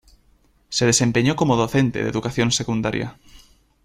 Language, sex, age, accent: Spanish, male, under 19, España: Norte peninsular (Asturias, Castilla y León, Cantabria, País Vasco, Navarra, Aragón, La Rioja, Guadalajara, Cuenca)